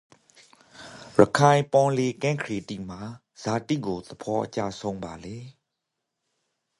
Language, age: Rakhine, 30-39